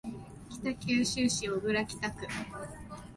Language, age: Japanese, 19-29